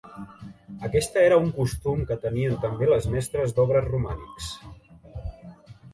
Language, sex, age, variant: Catalan, male, 19-29, Central